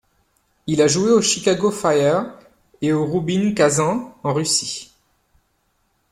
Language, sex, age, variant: French, male, 40-49, Français de métropole